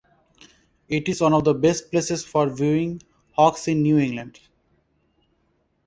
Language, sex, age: English, male, 30-39